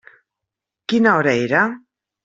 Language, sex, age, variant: Catalan, female, 50-59, Central